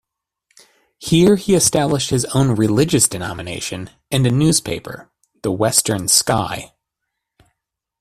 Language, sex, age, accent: English, male, 30-39, United States English